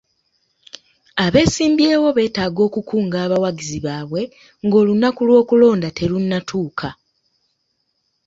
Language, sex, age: Ganda, female, 30-39